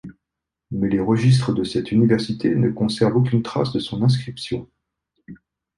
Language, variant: French, Français de métropole